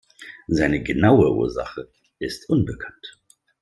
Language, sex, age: German, male, 40-49